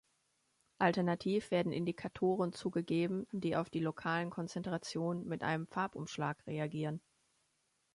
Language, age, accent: German, 30-39, Deutschland Deutsch